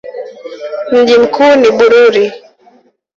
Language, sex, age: Swahili, female, 19-29